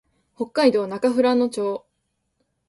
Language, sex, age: Japanese, female, 19-29